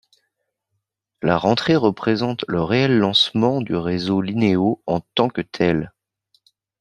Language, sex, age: French, male, 40-49